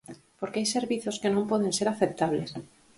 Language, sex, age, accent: Galician, female, under 19, Normativo (estándar)